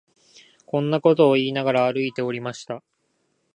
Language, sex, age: Japanese, male, 19-29